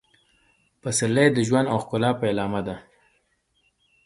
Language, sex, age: Pashto, male, 30-39